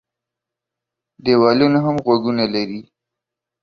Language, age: Pashto, 19-29